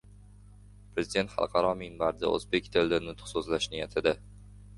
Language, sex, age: Uzbek, male, under 19